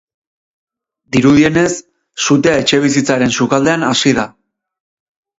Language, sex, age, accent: Basque, male, 30-39, Erdialdekoa edo Nafarra (Gipuzkoa, Nafarroa)